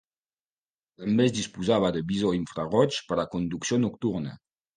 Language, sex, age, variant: Catalan, male, 19-29, Septentrional